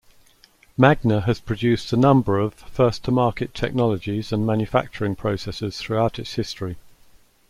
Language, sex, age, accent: English, male, 60-69, England English